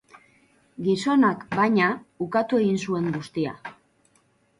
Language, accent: Basque, Mendebalekoa (Araba, Bizkaia, Gipuzkoako mendebaleko herri batzuk)